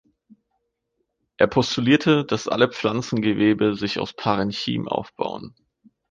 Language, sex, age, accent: German, male, 19-29, Deutschland Deutsch